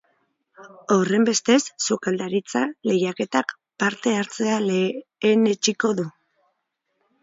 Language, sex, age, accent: Basque, female, 40-49, Mendebalekoa (Araba, Bizkaia, Gipuzkoako mendebaleko herri batzuk)